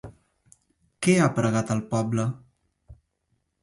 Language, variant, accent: Catalan, Central, central